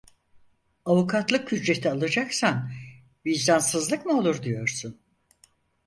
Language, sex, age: Turkish, female, 80-89